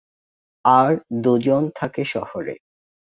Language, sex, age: Bengali, male, 19-29